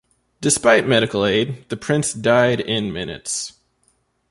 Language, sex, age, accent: English, male, 19-29, United States English